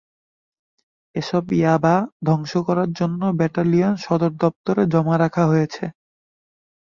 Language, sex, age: Bengali, male, 19-29